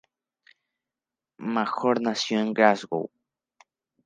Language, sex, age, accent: Spanish, male, under 19, México